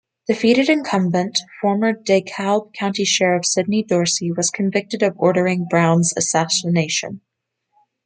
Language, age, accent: English, 19-29, United States English